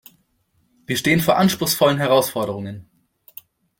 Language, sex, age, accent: German, male, 19-29, Deutschland Deutsch